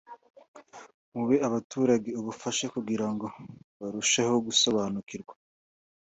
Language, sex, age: Kinyarwanda, male, 19-29